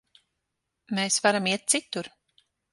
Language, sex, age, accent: Latvian, female, 30-39, Kurzeme